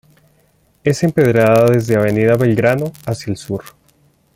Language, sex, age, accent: Spanish, male, 30-39, Andino-Pacífico: Colombia, Perú, Ecuador, oeste de Bolivia y Venezuela andina